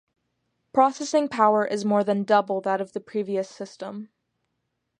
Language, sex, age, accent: English, female, under 19, United States English